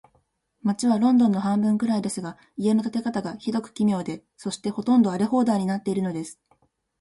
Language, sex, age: Japanese, female, 19-29